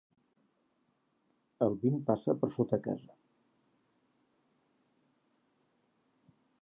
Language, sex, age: Catalan, male, 60-69